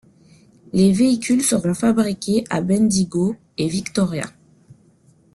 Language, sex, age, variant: French, female, 30-39, Français de métropole